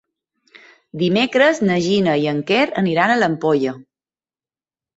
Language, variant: Catalan, Balear